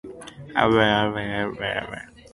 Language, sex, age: English, male, 19-29